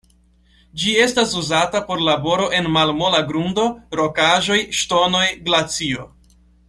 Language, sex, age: Esperanto, male, 19-29